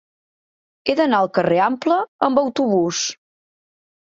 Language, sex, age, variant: Catalan, female, 40-49, Central